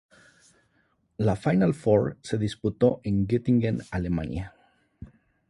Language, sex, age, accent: Spanish, male, 30-39, México